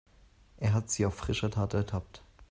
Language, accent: German, Deutschland Deutsch